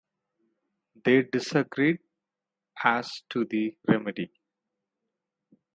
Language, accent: English, India and South Asia (India, Pakistan, Sri Lanka)